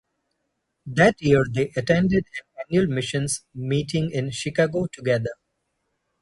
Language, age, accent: English, 30-39, United States English; India and South Asia (India, Pakistan, Sri Lanka)